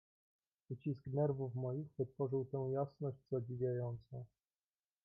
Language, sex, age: Polish, male, 19-29